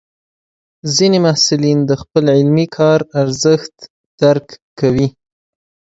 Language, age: Pashto, 19-29